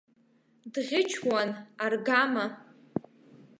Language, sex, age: Abkhazian, female, under 19